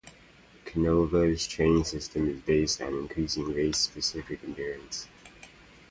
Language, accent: English, United States English